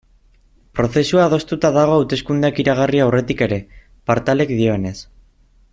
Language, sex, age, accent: Basque, male, 19-29, Erdialdekoa edo Nafarra (Gipuzkoa, Nafarroa)